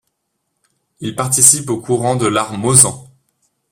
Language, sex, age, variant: French, male, 19-29, Français de métropole